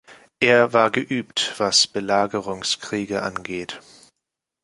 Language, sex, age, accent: German, male, 19-29, Deutschland Deutsch